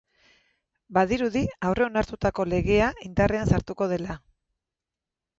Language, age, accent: Basque, 50-59, Mendebalekoa (Araba, Bizkaia, Gipuzkoako mendebaleko herri batzuk)